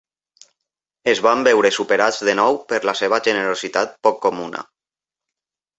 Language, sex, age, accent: Catalan, male, 30-39, valencià